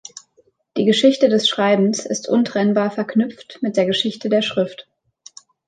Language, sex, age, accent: German, female, 19-29, Deutschland Deutsch